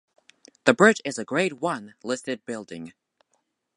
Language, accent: English, United States English